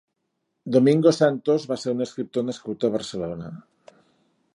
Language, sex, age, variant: Catalan, male, 50-59, Nord-Occidental